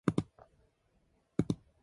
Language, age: English, under 19